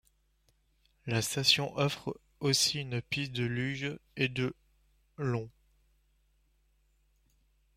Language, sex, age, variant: French, male, 19-29, Français de métropole